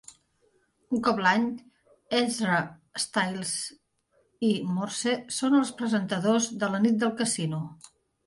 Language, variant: Catalan, Nord-Occidental